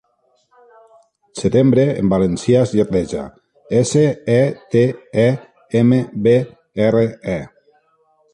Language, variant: Catalan, Nord-Occidental